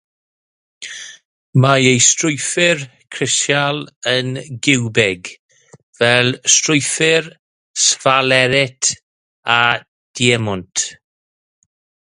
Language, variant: Welsh, South-Eastern Welsh